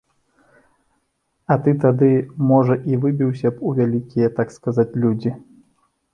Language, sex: Belarusian, male